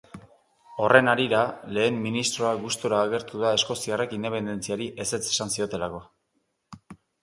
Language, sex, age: Basque, male, 40-49